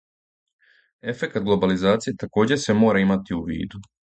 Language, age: Serbian, 19-29